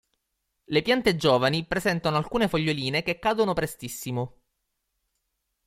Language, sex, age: Italian, male, 19-29